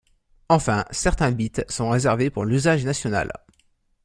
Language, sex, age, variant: French, male, 19-29, Français de métropole